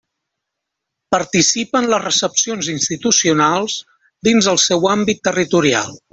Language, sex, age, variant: Catalan, male, 40-49, Central